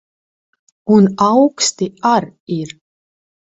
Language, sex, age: Latvian, female, 30-39